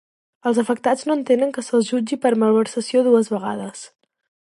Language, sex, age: Catalan, female, 19-29